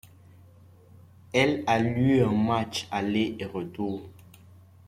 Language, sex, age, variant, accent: French, male, 19-29, Français d'Afrique subsaharienne et des îles africaines, Français de Côte d’Ivoire